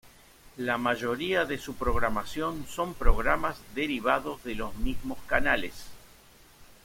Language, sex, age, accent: Spanish, male, 60-69, Rioplatense: Argentina, Uruguay, este de Bolivia, Paraguay